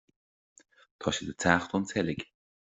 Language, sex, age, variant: Irish, male, 19-29, Gaeilge Chonnacht